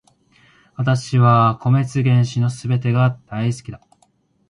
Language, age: Japanese, 19-29